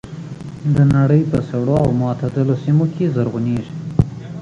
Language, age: Pashto, 19-29